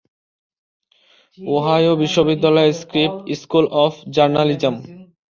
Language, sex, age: Bengali, male, 19-29